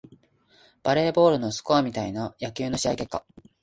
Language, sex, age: Japanese, male, 19-29